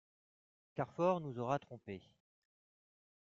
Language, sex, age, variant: French, male, 30-39, Français de métropole